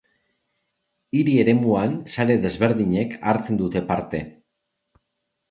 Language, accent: Basque, Erdialdekoa edo Nafarra (Gipuzkoa, Nafarroa)